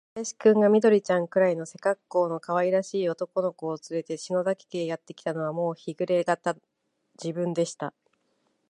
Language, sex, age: Japanese, female, 40-49